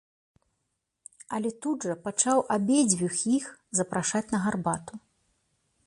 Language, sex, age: Belarusian, female, 40-49